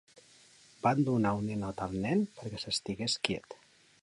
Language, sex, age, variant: Catalan, male, 50-59, Central